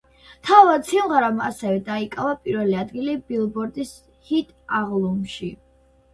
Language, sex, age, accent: Georgian, female, under 19, მშვიდი